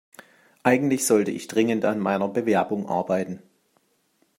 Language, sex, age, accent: German, male, 50-59, Deutschland Deutsch